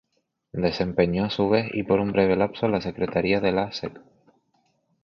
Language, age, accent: Spanish, 19-29, España: Islas Canarias